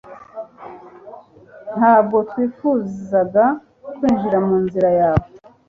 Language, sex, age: Kinyarwanda, female, 40-49